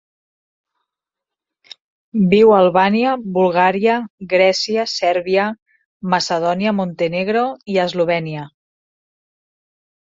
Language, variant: Catalan, Central